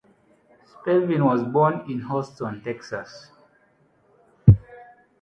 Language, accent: English, Ugandan english